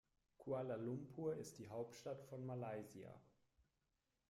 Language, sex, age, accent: German, male, 30-39, Deutschland Deutsch